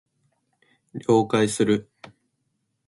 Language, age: Japanese, 19-29